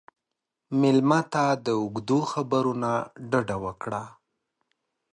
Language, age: Pashto, 30-39